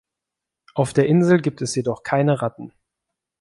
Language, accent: German, Deutschland Deutsch